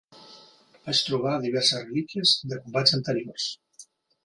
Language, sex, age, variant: Catalan, male, 40-49, Central